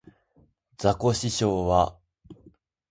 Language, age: Japanese, 19-29